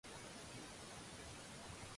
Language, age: Cantonese, 19-29